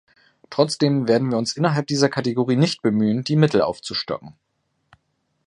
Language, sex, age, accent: German, male, 19-29, Deutschland Deutsch